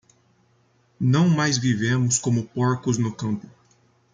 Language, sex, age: Portuguese, male, 19-29